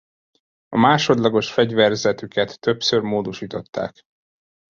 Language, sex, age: Hungarian, male, 19-29